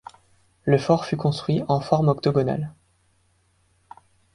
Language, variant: French, Français de métropole